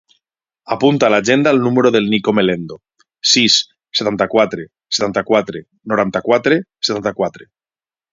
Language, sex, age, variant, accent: Catalan, male, 40-49, Valencià septentrional, valencià